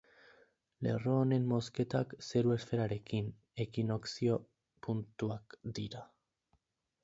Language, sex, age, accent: Basque, male, 19-29, Mendebalekoa (Araba, Bizkaia, Gipuzkoako mendebaleko herri batzuk)